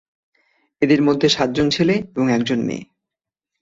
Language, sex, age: Bengali, male, 19-29